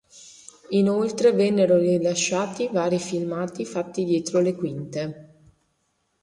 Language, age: Italian, 40-49